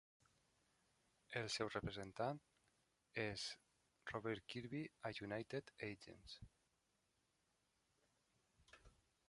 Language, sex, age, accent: Catalan, male, 19-29, valencià